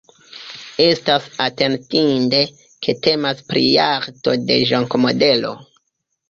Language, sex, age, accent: Esperanto, male, 19-29, Internacia